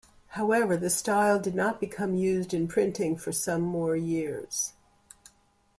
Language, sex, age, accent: English, female, 60-69, United States English